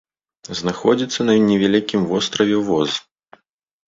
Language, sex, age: Belarusian, male, 30-39